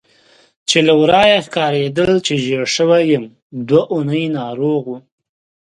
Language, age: Pashto, 19-29